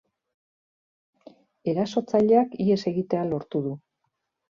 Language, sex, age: Basque, female, 40-49